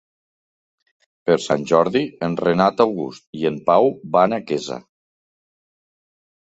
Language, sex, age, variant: Catalan, male, 40-49, Central